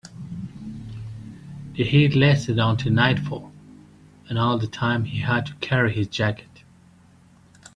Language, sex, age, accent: English, male, 40-49, United States English